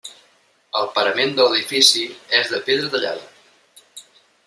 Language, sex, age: Catalan, male, 40-49